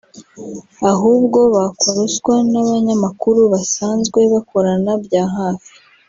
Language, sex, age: Kinyarwanda, female, under 19